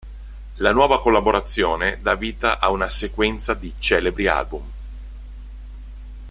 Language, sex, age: Italian, male, 50-59